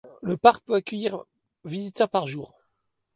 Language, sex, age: French, male, 40-49